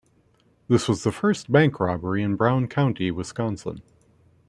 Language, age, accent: English, 40-49, United States English